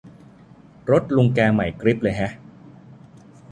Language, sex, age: Thai, male, 40-49